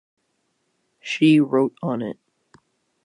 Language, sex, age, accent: English, male, under 19, United States English